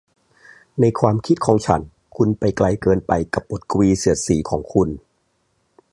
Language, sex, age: Thai, male, 40-49